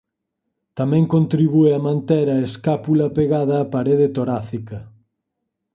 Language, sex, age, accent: Galician, male, 30-39, Normativo (estándar)